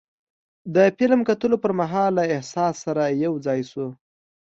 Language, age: Pashto, 19-29